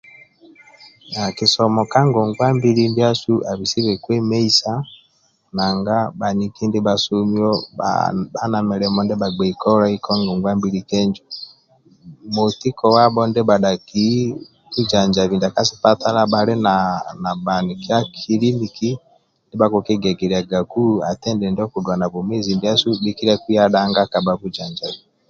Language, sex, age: Amba (Uganda), male, 50-59